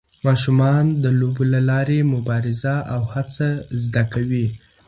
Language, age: Pashto, under 19